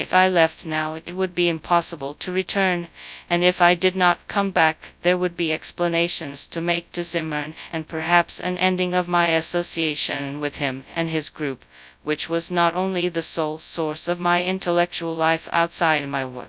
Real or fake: fake